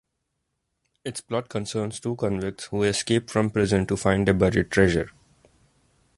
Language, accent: English, India and South Asia (India, Pakistan, Sri Lanka)